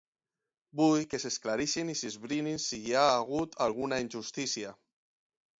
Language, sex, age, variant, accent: Catalan, male, 30-39, Valencià meridional, central; valencià